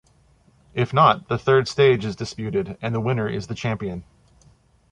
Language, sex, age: English, male, 40-49